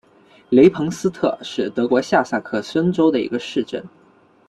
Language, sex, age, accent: Chinese, male, 19-29, 出生地：广东省